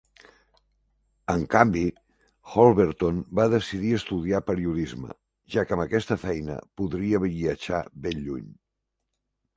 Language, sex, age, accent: Catalan, male, 70-79, balear; central